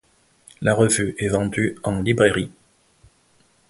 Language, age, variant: French, 50-59, Français de métropole